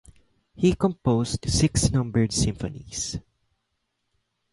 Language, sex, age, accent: English, male, 19-29, Filipino